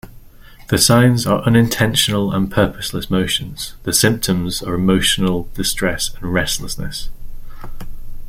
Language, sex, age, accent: English, male, 19-29, England English